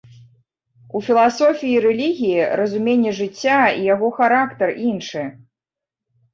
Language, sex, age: Belarusian, female, 30-39